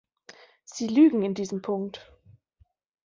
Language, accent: German, Deutschland Deutsch